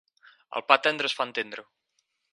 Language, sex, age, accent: Catalan, male, 19-29, Garrotxi